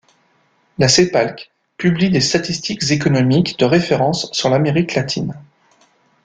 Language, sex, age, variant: French, male, 40-49, Français de métropole